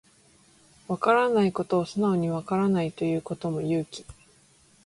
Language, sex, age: Japanese, female, 19-29